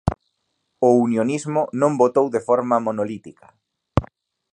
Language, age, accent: Galician, 30-39, Normativo (estándar)